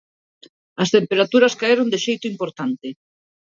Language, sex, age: Galician, male, 30-39